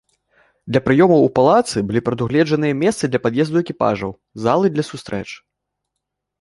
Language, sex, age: Belarusian, male, under 19